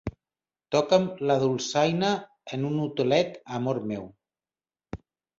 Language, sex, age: Catalan, male, 40-49